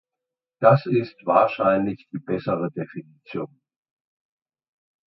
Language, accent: German, Deutschland Deutsch